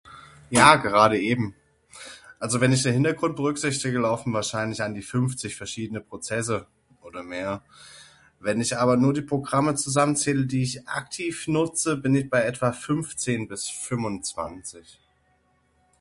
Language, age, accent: German, 30-39, Deutschland Deutsch